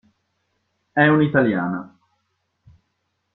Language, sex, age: Italian, male, 19-29